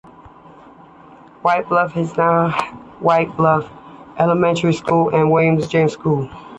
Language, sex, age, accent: English, female, 30-39, United States English